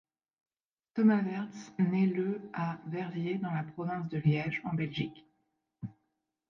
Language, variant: French, Français de métropole